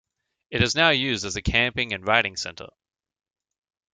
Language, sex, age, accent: English, male, 19-29, Australian English